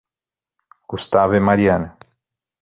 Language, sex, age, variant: Portuguese, male, 40-49, Portuguese (Brasil)